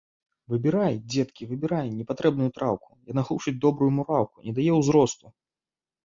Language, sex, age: Belarusian, male, 30-39